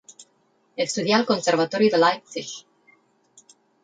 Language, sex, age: Catalan, female, 50-59